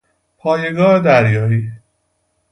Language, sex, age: Persian, male, 30-39